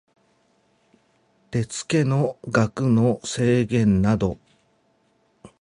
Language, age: Japanese, 50-59